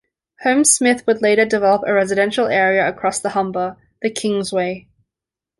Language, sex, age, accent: English, female, 19-29, Australian English